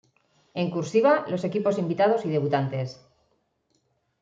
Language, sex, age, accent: Spanish, female, 40-49, España: Norte peninsular (Asturias, Castilla y León, Cantabria, País Vasco, Navarra, Aragón, La Rioja, Guadalajara, Cuenca)